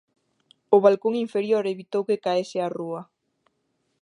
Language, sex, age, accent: Galician, female, 19-29, Atlántico (seseo e gheada); Normativo (estándar)